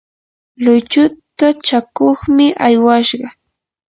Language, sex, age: Yanahuanca Pasco Quechua, female, 30-39